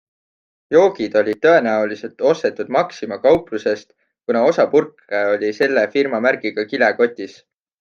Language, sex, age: Estonian, male, 19-29